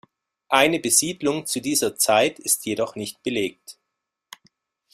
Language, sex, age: German, male, 40-49